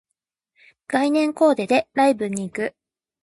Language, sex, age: Japanese, female, 19-29